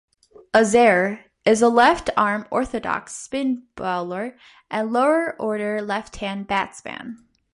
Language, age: English, 19-29